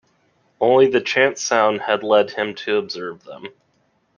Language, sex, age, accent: English, male, 30-39, United States English